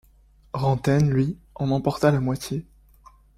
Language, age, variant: French, 19-29, Français de métropole